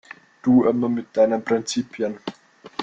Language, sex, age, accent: German, male, under 19, Österreichisches Deutsch